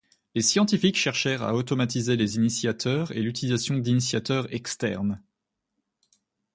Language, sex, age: French, female, 19-29